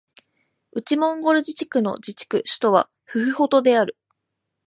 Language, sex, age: Japanese, female, 19-29